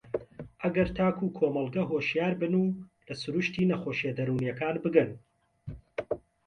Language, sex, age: Central Kurdish, male, 40-49